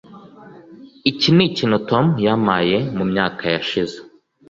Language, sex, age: Kinyarwanda, male, 19-29